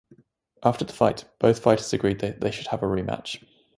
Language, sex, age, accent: English, male, 19-29, England English